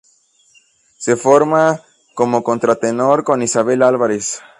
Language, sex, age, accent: Spanish, male, 19-29, México